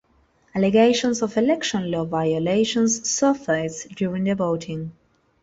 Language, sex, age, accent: English, female, 19-29, England English